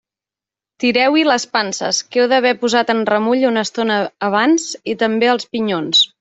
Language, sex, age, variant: Catalan, female, 19-29, Central